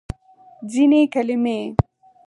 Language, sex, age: Pashto, female, under 19